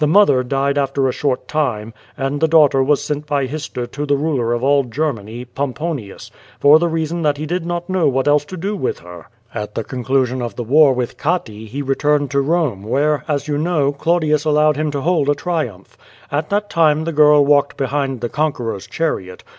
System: none